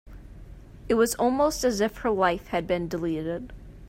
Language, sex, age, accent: English, female, 19-29, United States English